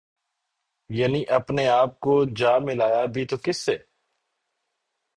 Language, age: Urdu, 30-39